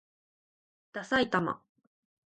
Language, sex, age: Japanese, female, under 19